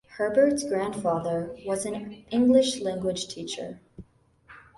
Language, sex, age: English, female, under 19